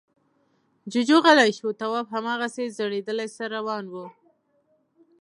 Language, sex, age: Pashto, female, 19-29